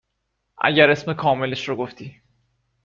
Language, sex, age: Persian, male, 19-29